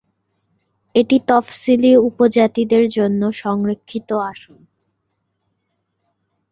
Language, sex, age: Bengali, female, 19-29